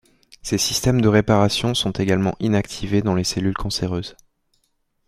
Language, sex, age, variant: French, male, 19-29, Français de métropole